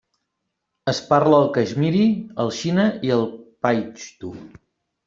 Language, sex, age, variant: Catalan, male, 30-39, Nord-Occidental